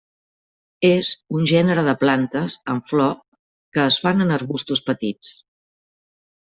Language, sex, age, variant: Catalan, female, 50-59, Central